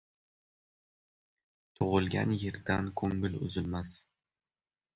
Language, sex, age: Uzbek, male, 19-29